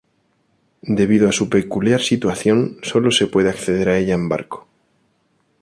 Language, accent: Spanish, España: Centro-Sur peninsular (Madrid, Toledo, Castilla-La Mancha)